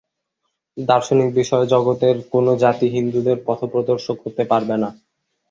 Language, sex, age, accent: Bengali, male, under 19, শুদ্ধ